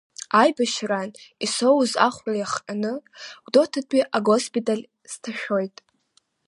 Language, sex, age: Abkhazian, female, under 19